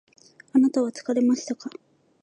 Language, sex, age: Japanese, female, 19-29